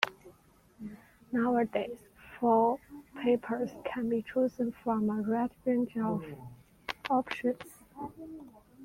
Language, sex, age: English, female, 19-29